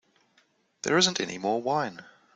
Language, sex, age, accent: English, male, 19-29, New Zealand English